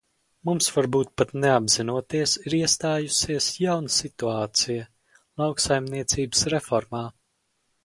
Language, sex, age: Latvian, male, under 19